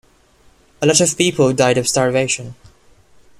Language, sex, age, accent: English, male, 19-29, Filipino